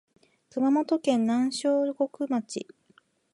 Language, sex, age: Japanese, female, 19-29